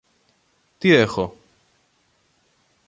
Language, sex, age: Greek, male, 30-39